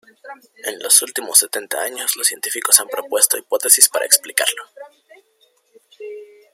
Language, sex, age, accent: Spanish, male, under 19, España: Centro-Sur peninsular (Madrid, Toledo, Castilla-La Mancha)